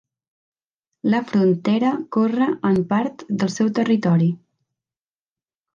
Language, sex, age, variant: Catalan, female, 19-29, Septentrional